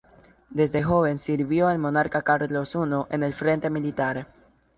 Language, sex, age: Spanish, male, under 19